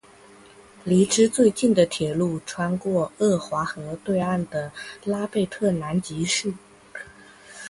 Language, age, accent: Chinese, under 19, 出生地：福建省